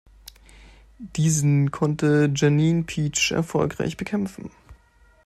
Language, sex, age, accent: German, male, 19-29, Deutschland Deutsch